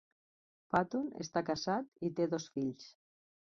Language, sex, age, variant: Catalan, female, 50-59, Central